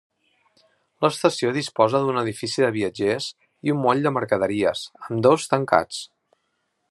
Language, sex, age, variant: Catalan, male, 40-49, Central